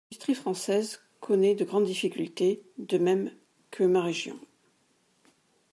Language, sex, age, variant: French, female, 40-49, Français de métropole